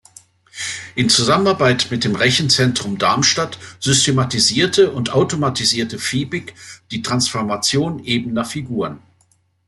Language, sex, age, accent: German, male, 60-69, Deutschland Deutsch